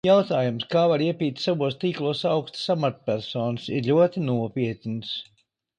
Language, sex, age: Latvian, male, 50-59